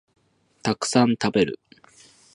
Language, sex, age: Japanese, male, 30-39